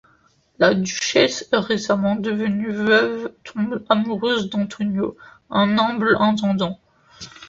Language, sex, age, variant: French, male, under 19, Français de métropole